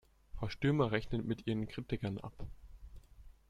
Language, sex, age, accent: German, male, under 19, Österreichisches Deutsch